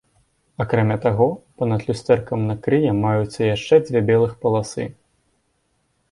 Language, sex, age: Belarusian, male, under 19